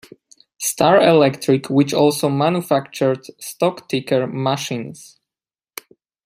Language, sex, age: English, male, 19-29